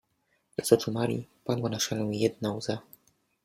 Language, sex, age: Polish, male, 30-39